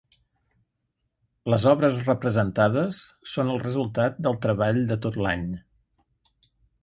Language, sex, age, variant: Catalan, male, 50-59, Central